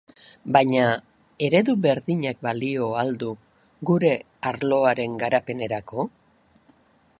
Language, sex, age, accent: Basque, female, 60-69, Erdialdekoa edo Nafarra (Gipuzkoa, Nafarroa)